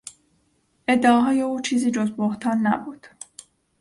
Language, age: Persian, 30-39